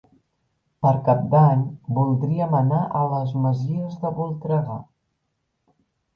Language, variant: Catalan, Balear